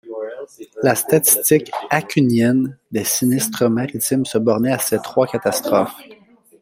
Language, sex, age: French, male, 30-39